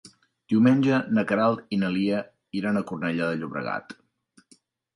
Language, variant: Catalan, Central